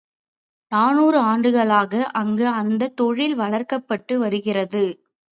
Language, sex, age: Tamil, female, 19-29